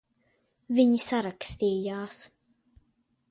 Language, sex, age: Latvian, female, under 19